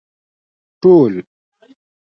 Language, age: Pashto, 19-29